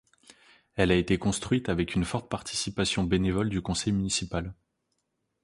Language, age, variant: French, 19-29, Français de métropole